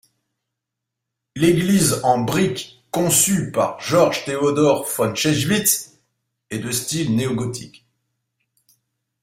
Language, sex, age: French, male, 50-59